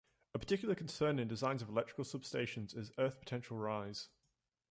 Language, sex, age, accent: English, male, 19-29, England English